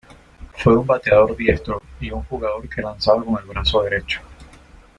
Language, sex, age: Spanish, male, 30-39